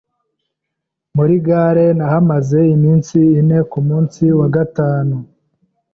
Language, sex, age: Kinyarwanda, male, 19-29